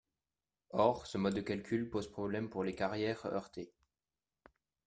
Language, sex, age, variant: French, male, 19-29, Français de métropole